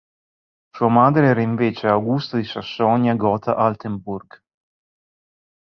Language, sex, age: Italian, male, 40-49